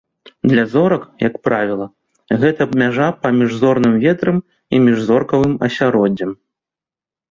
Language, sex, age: Belarusian, male, 30-39